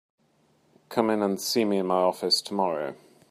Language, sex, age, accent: English, male, 40-49, England English